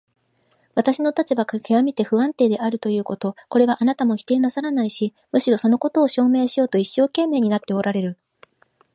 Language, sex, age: Japanese, female, 40-49